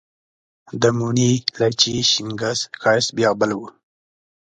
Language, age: Pashto, 19-29